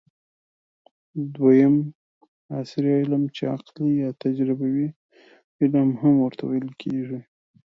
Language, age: Pashto, 19-29